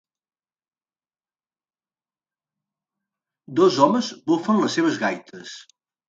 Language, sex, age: Catalan, male, 60-69